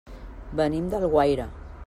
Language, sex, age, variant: Catalan, female, 40-49, Central